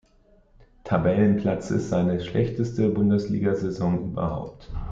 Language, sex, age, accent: German, male, 40-49, Deutschland Deutsch